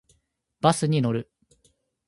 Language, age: Japanese, 19-29